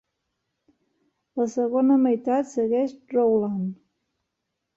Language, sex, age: Catalan, female, 40-49